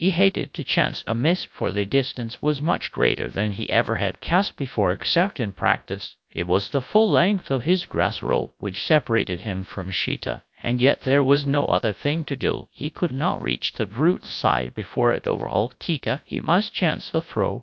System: TTS, GradTTS